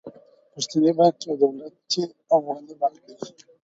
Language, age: Pashto, under 19